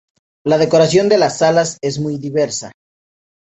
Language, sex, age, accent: Spanish, male, 19-29, México